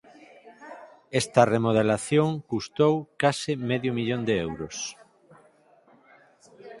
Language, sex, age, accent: Galician, male, 50-59, Central (gheada)